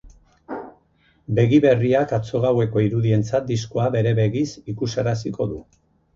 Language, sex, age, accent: Basque, male, 50-59, Erdialdekoa edo Nafarra (Gipuzkoa, Nafarroa)